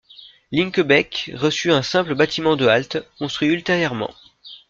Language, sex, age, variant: French, female, 19-29, Français de métropole